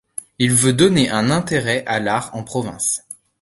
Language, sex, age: French, male, 19-29